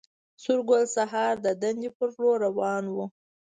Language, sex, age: Pashto, female, 19-29